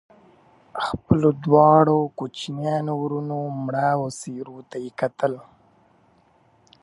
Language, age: Pashto, 19-29